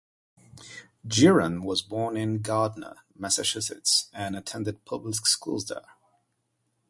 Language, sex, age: English, male, 30-39